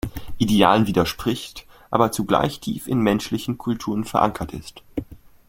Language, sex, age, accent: German, male, under 19, Deutschland Deutsch